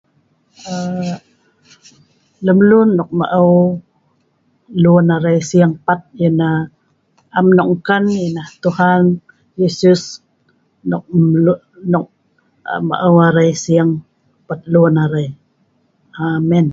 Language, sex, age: Sa'ban, female, 50-59